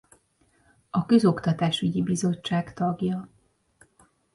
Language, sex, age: Hungarian, female, 40-49